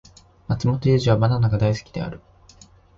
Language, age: Japanese, 19-29